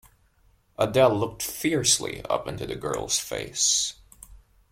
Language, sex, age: English, male, 19-29